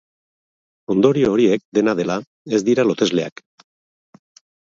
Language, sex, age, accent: Basque, male, 40-49, Mendebalekoa (Araba, Bizkaia, Gipuzkoako mendebaleko herri batzuk)